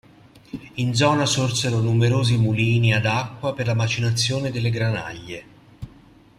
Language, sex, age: Italian, male, 40-49